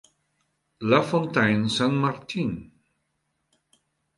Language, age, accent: Spanish, 50-59, Andino-Pacífico: Colombia, Perú, Ecuador, oeste de Bolivia y Venezuela andina